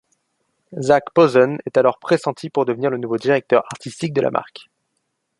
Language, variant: French, Français de métropole